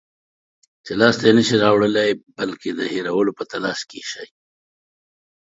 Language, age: Pashto, 50-59